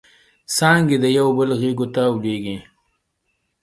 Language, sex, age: Pashto, male, 30-39